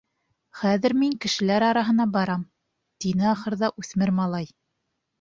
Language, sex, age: Bashkir, female, 19-29